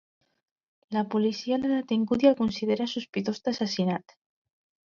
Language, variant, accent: Catalan, Central, central